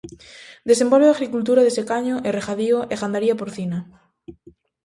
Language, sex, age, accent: Galician, female, 19-29, Atlántico (seseo e gheada)